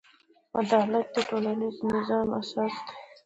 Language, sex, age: Pashto, female, 19-29